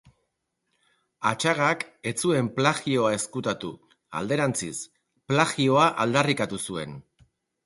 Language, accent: Basque, Erdialdekoa edo Nafarra (Gipuzkoa, Nafarroa)